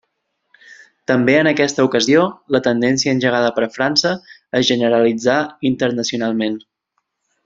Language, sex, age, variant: Catalan, male, 19-29, Central